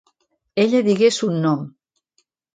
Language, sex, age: Catalan, female, 60-69